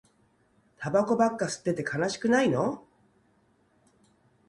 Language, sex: Japanese, female